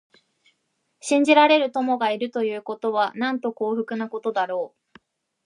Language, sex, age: Japanese, female, 19-29